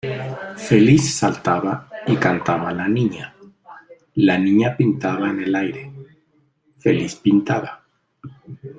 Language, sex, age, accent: Spanish, male, 40-49, México